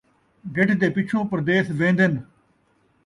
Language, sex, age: Saraiki, male, 50-59